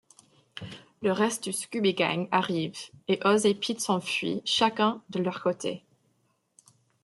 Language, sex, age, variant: French, female, 19-29, Français de métropole